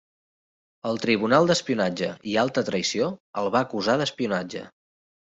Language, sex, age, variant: Catalan, male, 30-39, Central